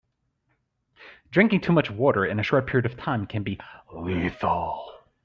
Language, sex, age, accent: English, male, 30-39, United States English